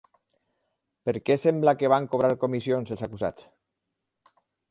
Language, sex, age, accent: Catalan, male, 50-59, valencià